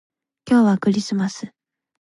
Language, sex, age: Japanese, female, 19-29